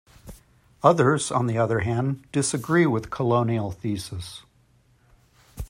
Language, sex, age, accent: English, male, 50-59, United States English